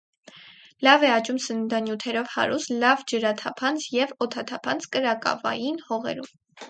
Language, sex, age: Armenian, female, under 19